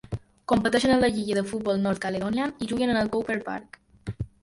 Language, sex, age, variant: Catalan, female, under 19, Balear